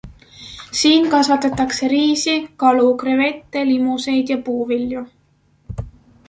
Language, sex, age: Estonian, male, 19-29